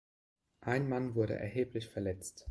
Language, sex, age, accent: German, male, 40-49, Deutschland Deutsch